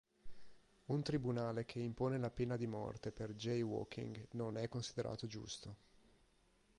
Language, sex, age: Italian, male, 30-39